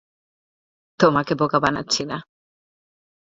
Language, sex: Bengali, female